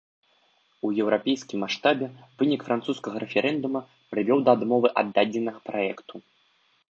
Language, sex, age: Belarusian, male, 19-29